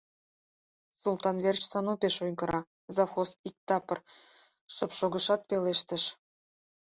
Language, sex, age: Mari, female, 19-29